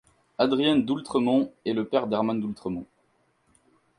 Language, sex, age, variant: French, male, 19-29, Français de métropole